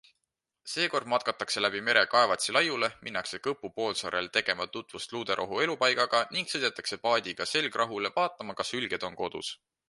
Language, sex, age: Estonian, male, 19-29